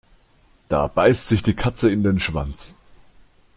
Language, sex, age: German, male, 19-29